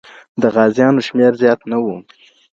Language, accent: Pashto, کندهاری لهجه